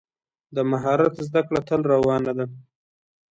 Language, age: Pashto, 19-29